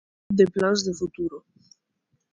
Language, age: Galician, 19-29